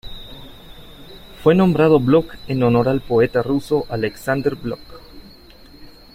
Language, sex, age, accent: Spanish, male, 19-29, América central